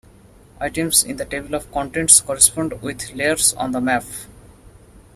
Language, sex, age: English, male, 19-29